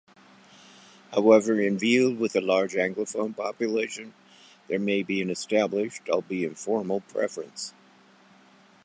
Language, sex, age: English, male, 70-79